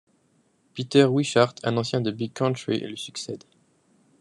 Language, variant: French, Français de métropole